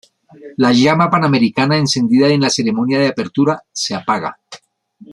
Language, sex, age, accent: Spanish, male, 60-69, Caribe: Cuba, Venezuela, Puerto Rico, República Dominicana, Panamá, Colombia caribeña, México caribeño, Costa del golfo de México